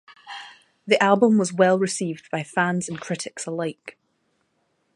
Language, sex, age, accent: English, female, 19-29, Scottish English